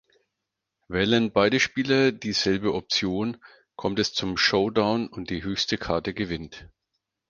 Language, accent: German, Deutschland Deutsch